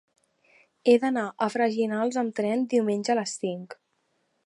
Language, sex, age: Catalan, female, under 19